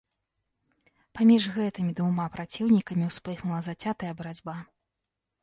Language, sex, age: Belarusian, female, 19-29